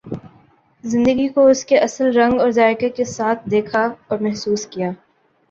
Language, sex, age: Urdu, female, 19-29